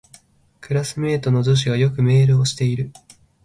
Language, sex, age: Japanese, male, under 19